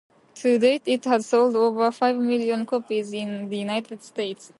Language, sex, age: English, female, 19-29